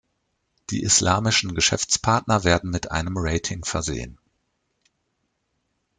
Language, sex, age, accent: German, male, 40-49, Deutschland Deutsch